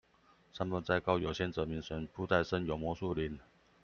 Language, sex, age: Chinese, male, 40-49